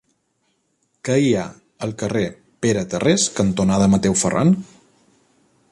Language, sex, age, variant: Catalan, male, 40-49, Balear